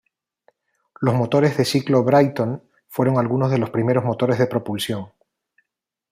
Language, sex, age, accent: Spanish, male, 40-49, España: Islas Canarias